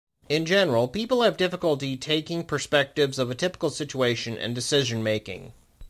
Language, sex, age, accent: English, male, 30-39, United States English